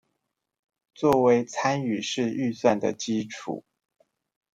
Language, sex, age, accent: Chinese, male, 40-49, 出生地：臺中市